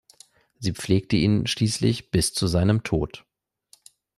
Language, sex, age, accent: German, male, 19-29, Deutschland Deutsch